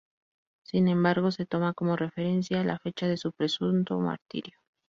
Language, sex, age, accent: Spanish, female, 30-39, México